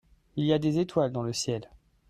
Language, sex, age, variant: French, male, 30-39, Français de métropole